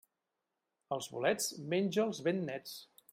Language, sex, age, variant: Catalan, male, 50-59, Central